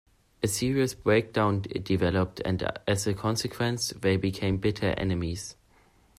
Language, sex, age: English, male, under 19